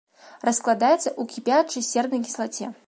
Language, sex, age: Belarusian, female, 19-29